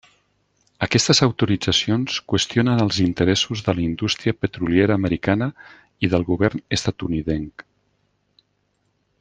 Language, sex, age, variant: Catalan, male, 60-69, Central